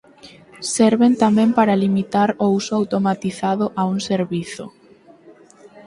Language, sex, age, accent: Galician, female, under 19, Normativo (estándar)